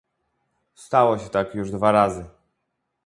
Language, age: Polish, 19-29